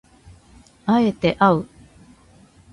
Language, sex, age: Japanese, female, 40-49